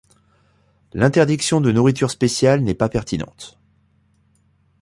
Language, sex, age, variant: French, male, 40-49, Français de métropole